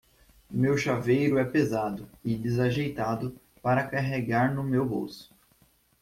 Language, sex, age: Portuguese, male, 19-29